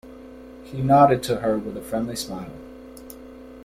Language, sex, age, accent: English, male, 40-49, United States English